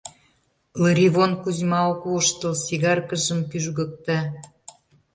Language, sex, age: Mari, female, 60-69